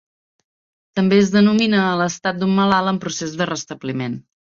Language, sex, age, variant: Catalan, female, 30-39, Central